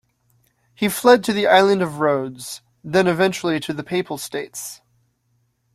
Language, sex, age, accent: English, male, 19-29, United States English